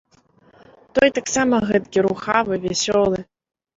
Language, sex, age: Belarusian, female, 19-29